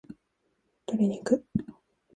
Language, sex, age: Japanese, female, 19-29